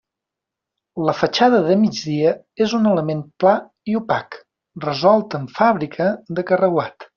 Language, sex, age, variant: Catalan, male, 40-49, Central